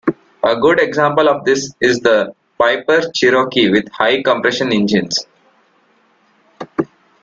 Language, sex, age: English, male, 19-29